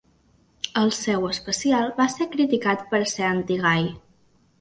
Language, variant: Catalan, Central